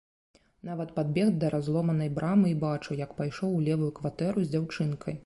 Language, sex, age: Belarusian, female, 30-39